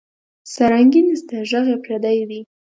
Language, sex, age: Pashto, female, under 19